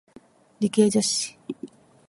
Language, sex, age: Japanese, female, 40-49